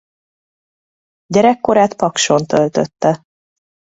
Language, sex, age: Hungarian, female, 30-39